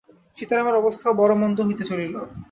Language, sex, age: Bengali, male, 19-29